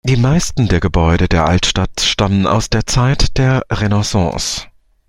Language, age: German, 30-39